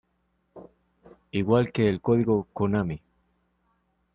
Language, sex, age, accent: Spanish, male, 19-29, Caribe: Cuba, Venezuela, Puerto Rico, República Dominicana, Panamá, Colombia caribeña, México caribeño, Costa del golfo de México